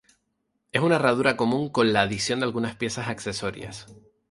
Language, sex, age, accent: Spanish, male, 19-29, España: Islas Canarias